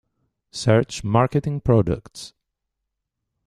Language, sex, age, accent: English, male, 40-49, Canadian English